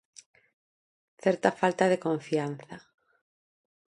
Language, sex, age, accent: Galician, female, 40-49, Normativo (estándar)